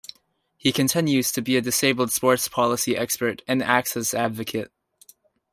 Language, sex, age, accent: English, male, 19-29, Canadian English